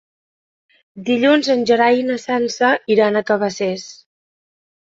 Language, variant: Catalan, Central